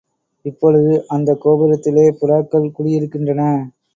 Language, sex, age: Tamil, male, 30-39